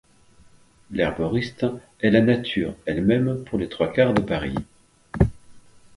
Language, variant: French, Français de métropole